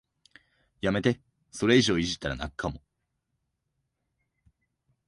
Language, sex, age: Japanese, male, 19-29